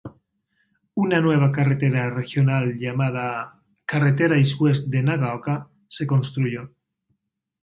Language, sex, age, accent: Spanish, male, 40-49, España: Centro-Sur peninsular (Madrid, Toledo, Castilla-La Mancha)